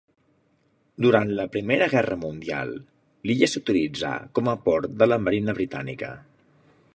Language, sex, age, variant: Catalan, male, 40-49, Central